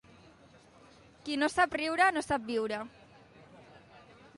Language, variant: Catalan, Septentrional